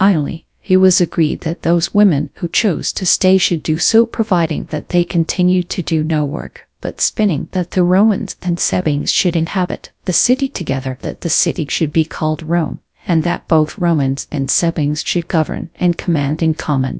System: TTS, GradTTS